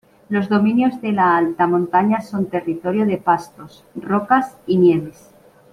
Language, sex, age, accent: Spanish, female, 50-59, España: Centro-Sur peninsular (Madrid, Toledo, Castilla-La Mancha)